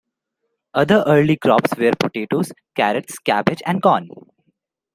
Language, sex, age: English, male, under 19